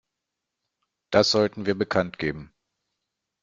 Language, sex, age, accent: German, male, 50-59, Deutschland Deutsch